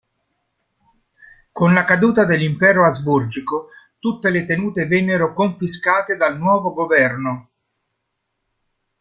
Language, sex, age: Italian, male, 40-49